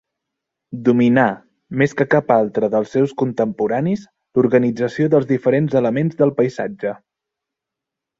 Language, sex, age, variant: Catalan, male, 30-39, Central